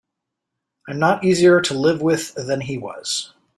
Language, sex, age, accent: English, male, 40-49, United States English